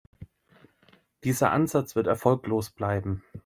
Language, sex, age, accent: German, male, 30-39, Deutschland Deutsch